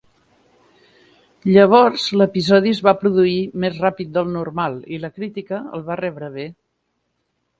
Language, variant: Catalan, Central